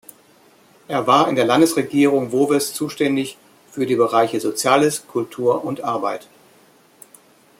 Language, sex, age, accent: German, male, 50-59, Deutschland Deutsch